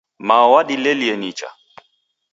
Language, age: Taita, 19-29